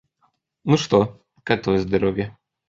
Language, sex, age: Russian, male, 19-29